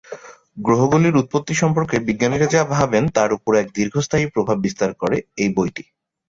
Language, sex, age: Bengali, male, 30-39